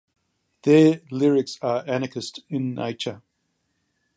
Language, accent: English, Australian English